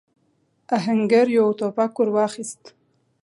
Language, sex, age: Pashto, female, 19-29